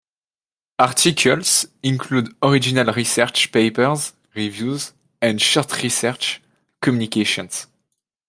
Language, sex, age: English, male, 19-29